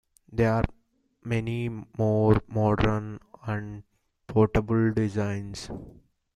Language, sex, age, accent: English, male, 19-29, India and South Asia (India, Pakistan, Sri Lanka)